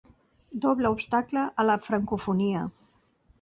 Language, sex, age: Catalan, female, 50-59